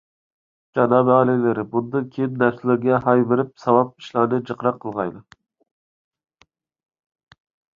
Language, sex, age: Uyghur, male, 19-29